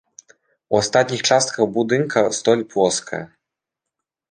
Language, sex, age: Belarusian, male, 19-29